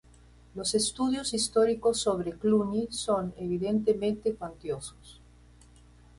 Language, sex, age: Spanish, female, 60-69